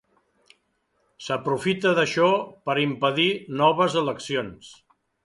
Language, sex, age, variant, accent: Catalan, male, 60-69, Central, central